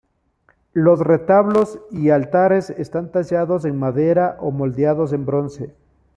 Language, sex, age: Spanish, male, 50-59